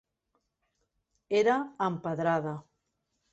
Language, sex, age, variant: Catalan, female, 50-59, Central